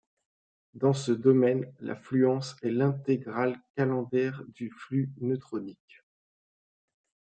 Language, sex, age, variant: French, male, 30-39, Français de métropole